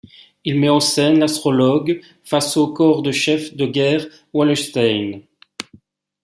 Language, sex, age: French, male, 50-59